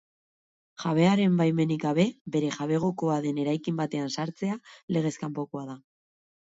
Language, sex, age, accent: Basque, female, 19-29, Mendebalekoa (Araba, Bizkaia, Gipuzkoako mendebaleko herri batzuk)